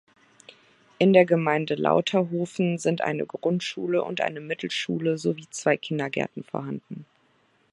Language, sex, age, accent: German, female, 30-39, Deutschland Deutsch